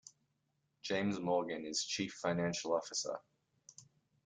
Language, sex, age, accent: English, male, under 19, Australian English